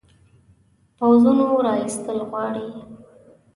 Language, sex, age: Pashto, female, 19-29